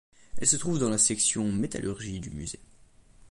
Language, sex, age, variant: French, male, 19-29, Français de métropole